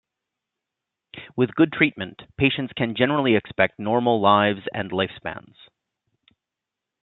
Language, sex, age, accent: English, male, 40-49, Canadian English